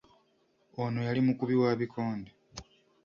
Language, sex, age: Ganda, male, 19-29